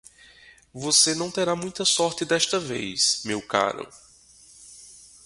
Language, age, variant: Portuguese, 30-39, Portuguese (Brasil)